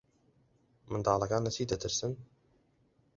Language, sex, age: Central Kurdish, male, under 19